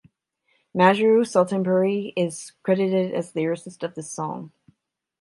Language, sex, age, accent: English, female, 30-39, United States English; Canadian English